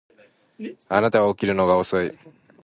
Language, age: Japanese, 19-29